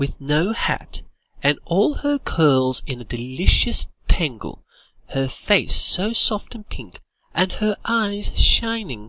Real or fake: real